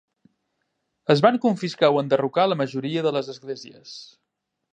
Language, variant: Catalan, Central